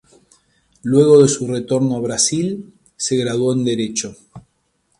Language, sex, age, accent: Spanish, male, 40-49, Rioplatense: Argentina, Uruguay, este de Bolivia, Paraguay